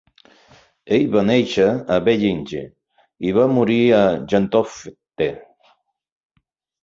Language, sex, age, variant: Catalan, male, 60-69, Central